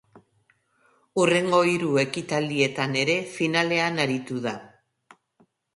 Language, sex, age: Basque, female, 50-59